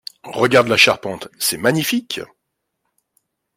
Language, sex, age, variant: French, male, 40-49, Français de métropole